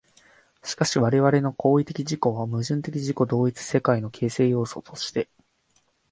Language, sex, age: Japanese, male, 19-29